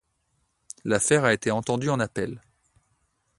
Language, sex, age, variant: French, male, 30-39, Français de métropole